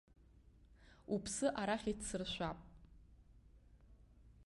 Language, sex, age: Abkhazian, female, 19-29